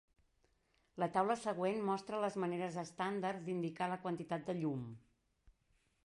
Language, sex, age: Catalan, female, 40-49